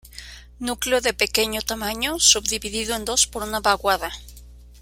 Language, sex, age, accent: Spanish, female, 30-39, México